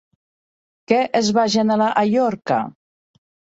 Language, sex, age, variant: Catalan, female, 50-59, Central